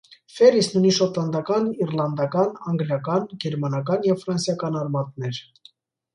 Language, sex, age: Armenian, male, 19-29